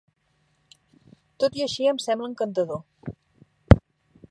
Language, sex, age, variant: Catalan, female, 40-49, Central